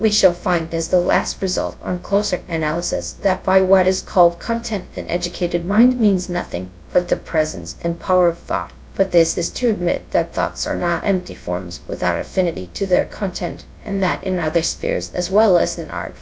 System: TTS, GradTTS